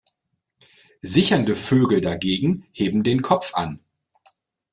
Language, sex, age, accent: German, male, 40-49, Deutschland Deutsch